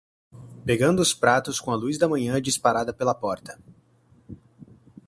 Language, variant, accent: Portuguese, Portuguese (Brasil), Paulista